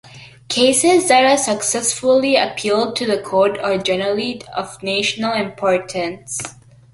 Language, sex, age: English, female, under 19